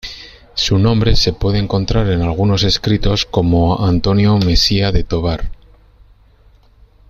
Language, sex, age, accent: Spanish, male, 50-59, España: Norte peninsular (Asturias, Castilla y León, Cantabria, País Vasco, Navarra, Aragón, La Rioja, Guadalajara, Cuenca)